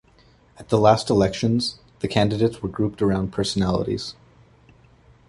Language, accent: English, Canadian English